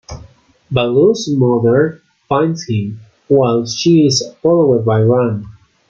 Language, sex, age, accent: English, male, 19-29, United States English